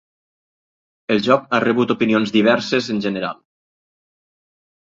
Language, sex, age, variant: Catalan, male, 50-59, Nord-Occidental